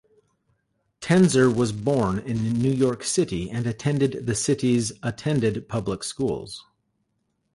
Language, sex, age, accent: English, male, 40-49, United States English